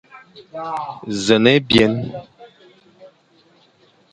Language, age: Fang, 40-49